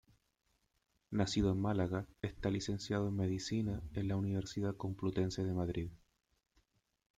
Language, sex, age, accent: Spanish, male, 30-39, Chileno: Chile, Cuyo